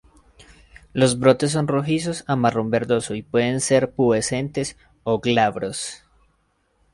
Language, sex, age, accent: Spanish, male, 19-29, Andino-Pacífico: Colombia, Perú, Ecuador, oeste de Bolivia y Venezuela andina